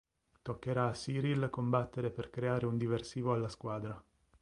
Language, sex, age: Italian, male, 30-39